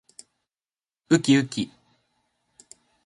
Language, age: Japanese, 19-29